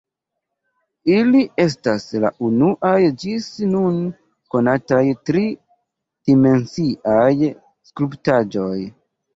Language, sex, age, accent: Esperanto, male, 30-39, Internacia